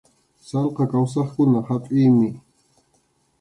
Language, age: Arequipa-La Unión Quechua, 19-29